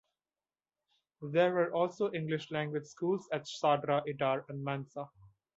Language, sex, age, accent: English, male, 19-29, India and South Asia (India, Pakistan, Sri Lanka)